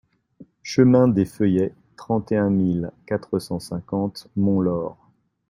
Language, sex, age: French, male, 40-49